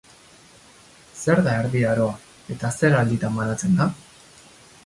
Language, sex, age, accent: Basque, male, 30-39, Mendebalekoa (Araba, Bizkaia, Gipuzkoako mendebaleko herri batzuk)